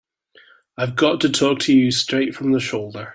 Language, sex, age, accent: English, male, 30-39, Scottish English